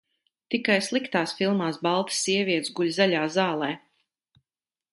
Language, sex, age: Latvian, female, 50-59